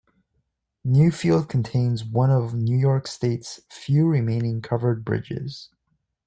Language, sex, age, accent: English, male, 19-29, Canadian English